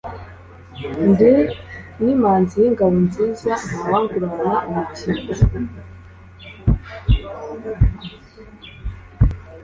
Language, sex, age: Kinyarwanda, female, 30-39